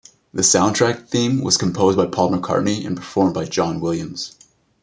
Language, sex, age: English, male, 30-39